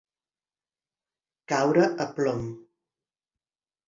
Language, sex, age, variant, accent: Catalan, female, 50-59, Central, central